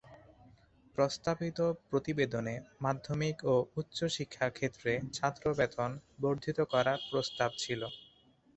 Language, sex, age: Bengali, male, 19-29